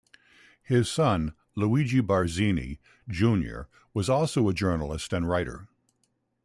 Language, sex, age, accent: English, male, 60-69, United States English